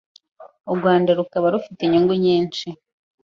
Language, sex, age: Kinyarwanda, female, 19-29